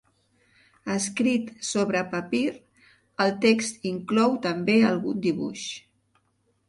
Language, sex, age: Catalan, female, 60-69